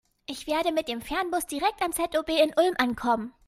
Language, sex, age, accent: German, male, 30-39, Deutschland Deutsch